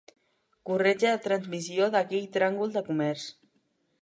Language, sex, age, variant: Catalan, male, 19-29, Central